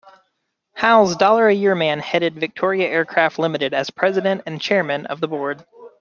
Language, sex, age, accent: English, male, 30-39, United States English